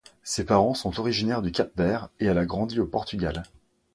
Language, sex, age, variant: French, male, 19-29, Français de métropole